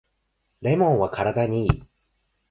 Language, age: Japanese, 19-29